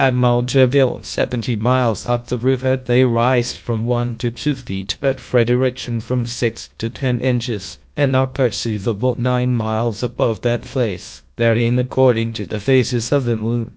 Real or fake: fake